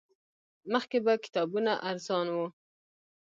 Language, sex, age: Pashto, female, 19-29